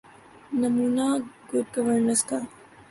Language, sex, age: Urdu, female, 19-29